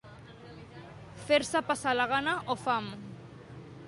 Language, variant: Catalan, Septentrional